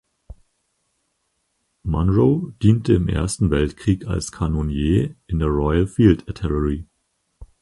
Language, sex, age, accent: German, male, 19-29, Deutschland Deutsch